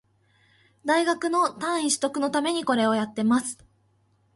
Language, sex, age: Japanese, female, 19-29